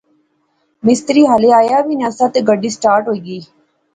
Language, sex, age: Pahari-Potwari, female, 19-29